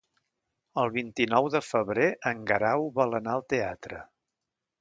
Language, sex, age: Catalan, male, 60-69